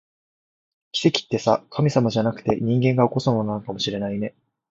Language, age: Japanese, 19-29